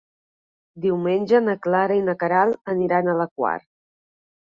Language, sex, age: Catalan, female, 30-39